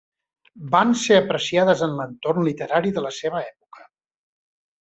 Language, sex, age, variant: Catalan, male, 40-49, Central